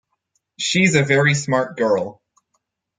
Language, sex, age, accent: English, male, 19-29, United States English